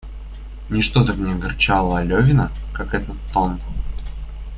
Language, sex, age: Russian, male, under 19